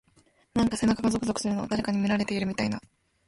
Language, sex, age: Japanese, female, 19-29